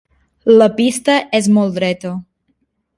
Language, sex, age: Catalan, female, 19-29